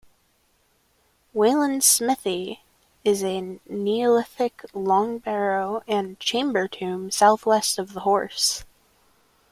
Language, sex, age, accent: English, male, 19-29, United States English